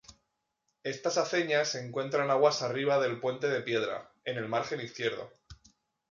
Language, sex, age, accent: Spanish, male, 30-39, España: Norte peninsular (Asturias, Castilla y León, Cantabria, País Vasco, Navarra, Aragón, La Rioja, Guadalajara, Cuenca)